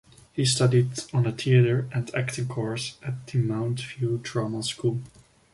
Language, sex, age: English, male, 19-29